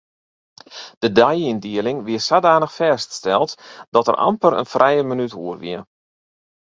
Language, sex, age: Western Frisian, male, 40-49